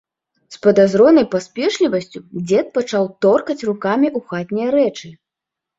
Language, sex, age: Belarusian, female, 30-39